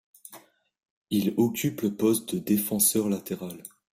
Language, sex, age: French, male, 19-29